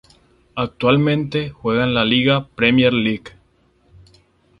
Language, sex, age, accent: Spanish, male, 19-29, Caribe: Cuba, Venezuela, Puerto Rico, República Dominicana, Panamá, Colombia caribeña, México caribeño, Costa del golfo de México